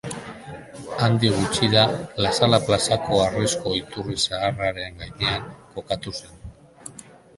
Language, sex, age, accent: Basque, male, 50-59, Mendebalekoa (Araba, Bizkaia, Gipuzkoako mendebaleko herri batzuk)